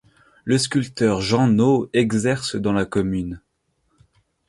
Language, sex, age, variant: French, male, under 19, Français de métropole